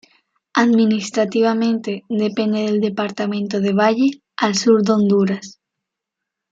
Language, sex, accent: Spanish, female, España: Sur peninsular (Andalucia, Extremadura, Murcia)